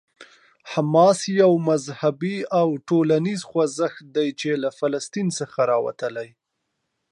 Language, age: Pashto, 19-29